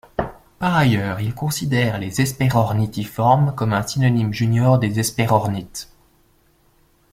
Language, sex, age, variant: French, male, 19-29, Français de métropole